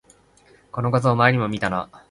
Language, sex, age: Japanese, male, 19-29